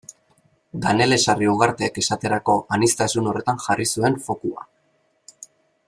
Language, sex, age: Basque, male, 19-29